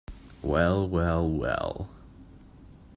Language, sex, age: English, male, 19-29